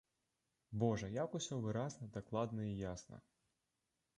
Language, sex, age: Belarusian, male, 19-29